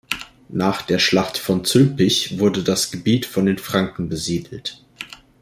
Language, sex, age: German, male, under 19